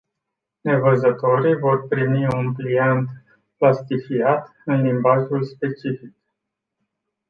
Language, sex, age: Romanian, male, 40-49